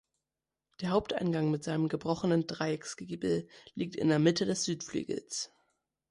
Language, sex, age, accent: German, male, under 19, Deutschland Deutsch